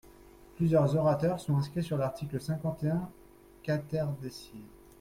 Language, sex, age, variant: French, male, 19-29, Français de métropole